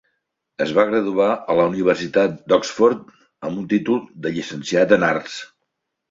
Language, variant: Catalan, Central